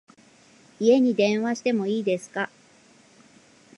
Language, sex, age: Japanese, female, 40-49